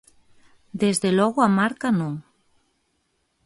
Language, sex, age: Galician, female, 19-29